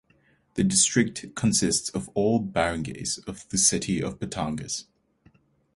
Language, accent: English, Southern African (South Africa, Zimbabwe, Namibia)